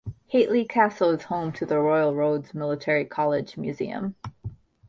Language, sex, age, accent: English, female, 19-29, United States English